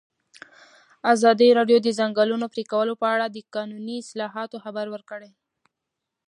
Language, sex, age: Pashto, female, 19-29